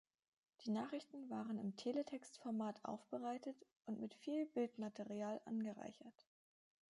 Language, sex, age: German, female, 19-29